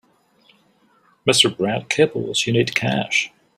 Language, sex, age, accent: English, male, 40-49, England English